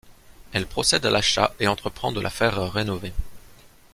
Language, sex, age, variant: French, male, 30-39, Français de métropole